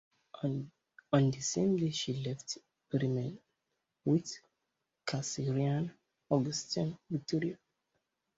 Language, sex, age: English, male, 19-29